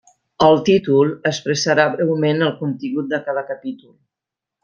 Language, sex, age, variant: Catalan, female, 50-59, Central